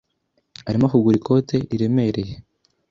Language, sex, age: Kinyarwanda, male, 30-39